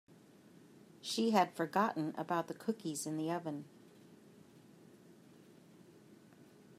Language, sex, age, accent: English, female, 50-59, United States English